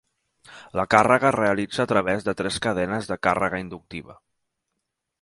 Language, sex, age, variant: Catalan, male, 40-49, Central